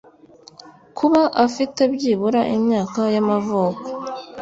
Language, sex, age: Kinyarwanda, female, 19-29